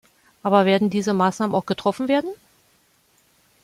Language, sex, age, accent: German, female, 50-59, Deutschland Deutsch